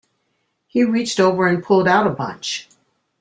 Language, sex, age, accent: English, female, 60-69, United States English